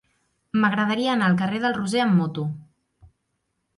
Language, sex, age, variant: Catalan, female, 19-29, Central